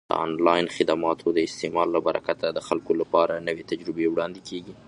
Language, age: Pashto, 30-39